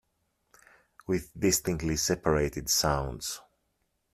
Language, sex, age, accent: English, male, 30-39, England English